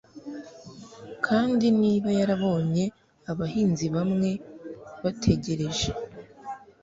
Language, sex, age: Kinyarwanda, female, under 19